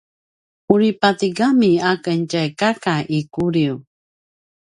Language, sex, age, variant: Paiwan, female, 50-59, pinayuanan a kinaikacedasan (東排灣語)